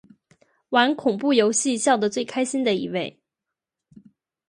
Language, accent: Chinese, 出生地：吉林省